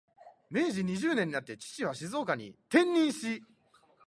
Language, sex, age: Japanese, male, 19-29